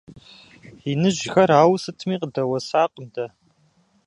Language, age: Kabardian, 40-49